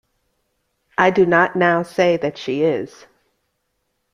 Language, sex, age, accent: English, female, 40-49, United States English